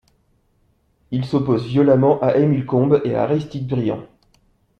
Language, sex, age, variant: French, male, 30-39, Français de métropole